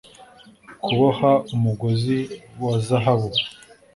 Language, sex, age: Kinyarwanda, male, 19-29